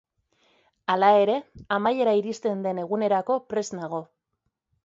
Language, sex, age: Basque, female, 30-39